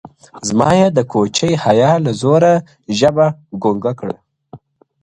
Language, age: Pashto, under 19